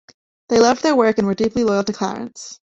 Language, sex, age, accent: English, female, 19-29, England English